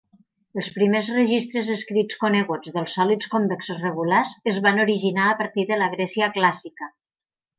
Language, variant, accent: Catalan, Nord-Occidental, Tortosí